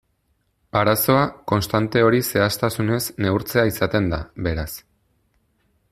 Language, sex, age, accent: Basque, male, 30-39, Erdialdekoa edo Nafarra (Gipuzkoa, Nafarroa)